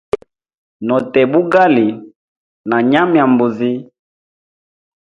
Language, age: Hemba, 19-29